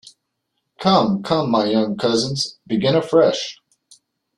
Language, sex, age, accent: English, male, 40-49, United States English